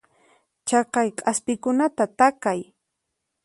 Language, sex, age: Puno Quechua, female, 19-29